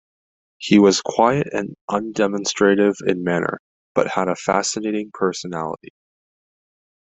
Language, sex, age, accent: English, male, under 19, United States English